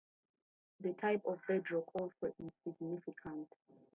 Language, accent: English, United States English